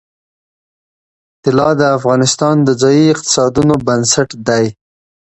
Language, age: Pashto, 30-39